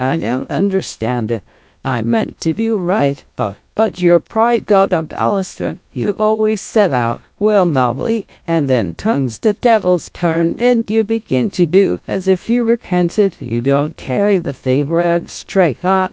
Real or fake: fake